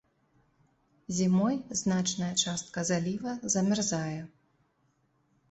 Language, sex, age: Belarusian, female, 30-39